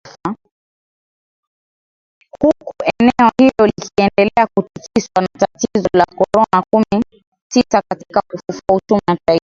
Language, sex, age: Swahili, female, 30-39